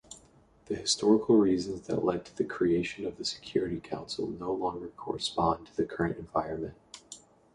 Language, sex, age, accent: English, male, 19-29, United States English